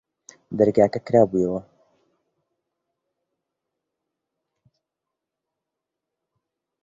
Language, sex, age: Central Kurdish, male, under 19